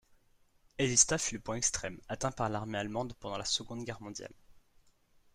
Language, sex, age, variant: French, male, 19-29, Français de métropole